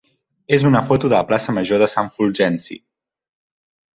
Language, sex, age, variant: Catalan, male, 19-29, Central